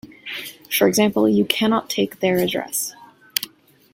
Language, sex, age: English, female, 19-29